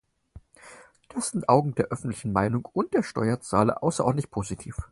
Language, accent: German, Deutschland Deutsch